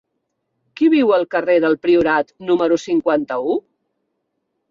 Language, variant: Catalan, Central